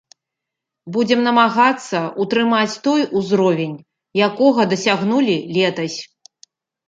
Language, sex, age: Belarusian, female, 40-49